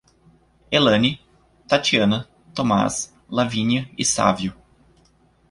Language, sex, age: Portuguese, male, 19-29